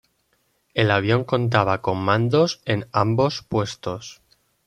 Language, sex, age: Spanish, male, 19-29